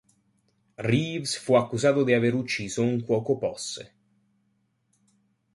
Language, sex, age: Italian, male, under 19